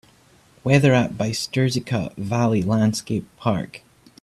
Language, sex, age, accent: English, male, 19-29, Scottish English